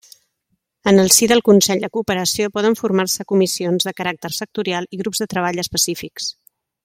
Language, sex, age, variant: Catalan, female, 30-39, Central